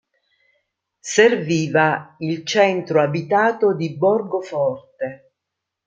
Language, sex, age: Italian, female, 50-59